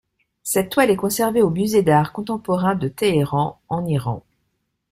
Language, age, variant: French, 50-59, Français de métropole